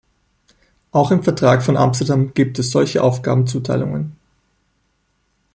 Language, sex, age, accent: German, male, 30-39, Österreichisches Deutsch